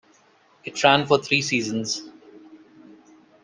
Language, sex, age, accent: English, male, 30-39, India and South Asia (India, Pakistan, Sri Lanka)